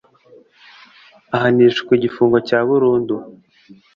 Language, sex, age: Kinyarwanda, male, 19-29